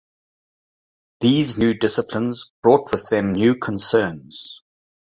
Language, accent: English, Southern African (South Africa, Zimbabwe, Namibia)